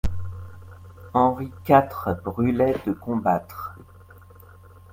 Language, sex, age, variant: French, male, 40-49, Français de métropole